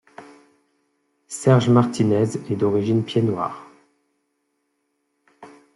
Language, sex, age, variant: French, male, 19-29, Français de métropole